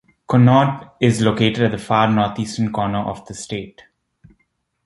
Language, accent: English, India and South Asia (India, Pakistan, Sri Lanka)